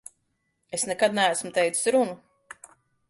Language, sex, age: Latvian, female, 40-49